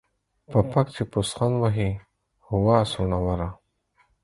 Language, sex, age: Pashto, male, 40-49